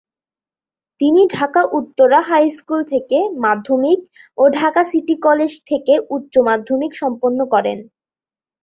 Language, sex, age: Bengali, female, 19-29